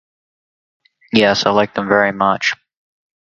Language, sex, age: English, male, under 19